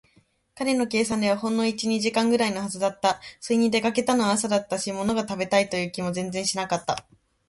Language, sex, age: Japanese, female, 19-29